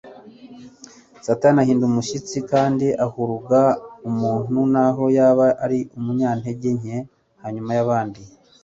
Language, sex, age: Kinyarwanda, male, 40-49